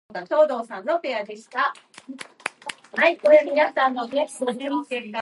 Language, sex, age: English, female, under 19